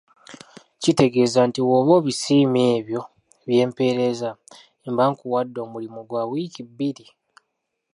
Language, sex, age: Ganda, male, 19-29